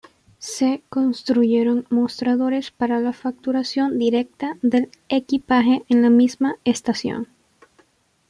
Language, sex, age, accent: Spanish, female, under 19, Andino-Pacífico: Colombia, Perú, Ecuador, oeste de Bolivia y Venezuela andina